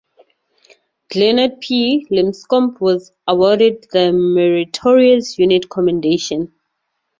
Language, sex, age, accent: English, female, 30-39, Southern African (South Africa, Zimbabwe, Namibia)